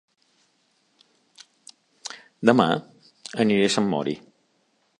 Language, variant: Catalan, Central